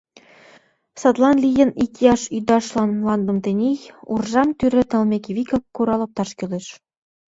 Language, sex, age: Mari, female, under 19